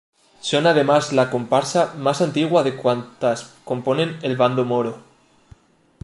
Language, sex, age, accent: Spanish, male, 19-29, España: Norte peninsular (Asturias, Castilla y León, Cantabria, País Vasco, Navarra, Aragón, La Rioja, Guadalajara, Cuenca)